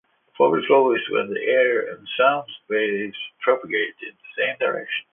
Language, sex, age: English, male, 50-59